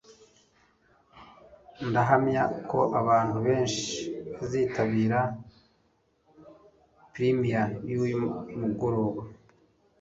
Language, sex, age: Kinyarwanda, male, 40-49